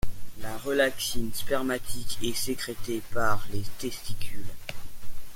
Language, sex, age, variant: French, male, 19-29, Français de métropole